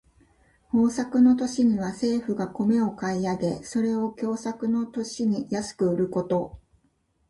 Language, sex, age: Japanese, female, 50-59